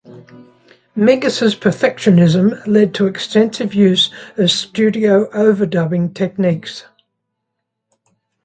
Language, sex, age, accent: English, female, 70-79, Australian English